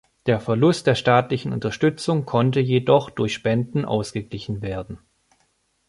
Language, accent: German, Deutschland Deutsch